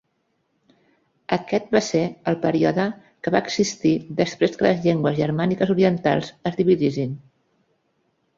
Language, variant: Catalan, Nord-Occidental